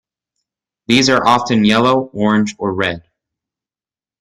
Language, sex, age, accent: English, male, 19-29, United States English